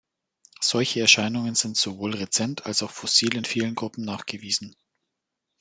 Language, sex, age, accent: German, male, 19-29, Deutschland Deutsch